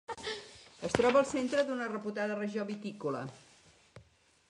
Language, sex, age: Catalan, female, under 19